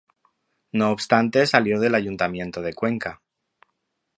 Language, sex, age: Spanish, male, 40-49